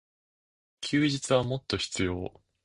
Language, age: Japanese, under 19